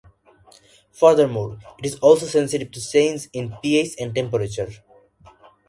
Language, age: English, 19-29